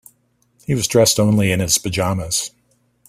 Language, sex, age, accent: English, male, 60-69, United States English